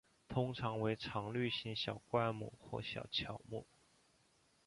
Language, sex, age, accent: Chinese, male, 19-29, 出生地：江西省